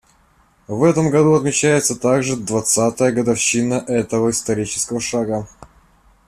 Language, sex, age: Russian, male, 40-49